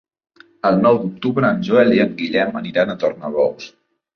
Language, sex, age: Catalan, male, 19-29